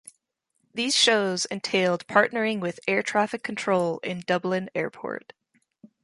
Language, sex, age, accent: English, female, 19-29, Canadian English